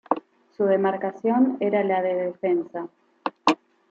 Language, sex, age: Spanish, female, 19-29